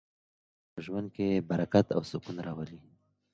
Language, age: Pashto, 19-29